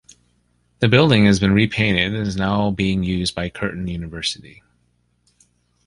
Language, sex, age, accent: English, male, 40-49, United States English